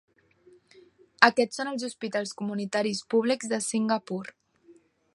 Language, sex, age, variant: Catalan, female, 19-29, Central